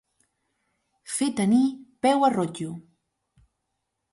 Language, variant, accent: Catalan, Septentrional, septentrional